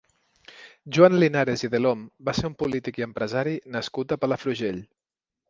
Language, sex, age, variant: Catalan, male, 30-39, Central